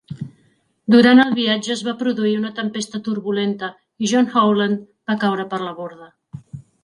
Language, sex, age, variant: Catalan, female, 40-49, Central